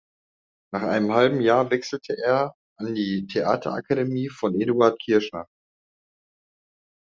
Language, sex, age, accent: German, male, 30-39, Deutschland Deutsch